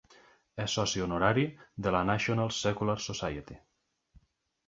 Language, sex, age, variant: Catalan, male, 19-29, Nord-Occidental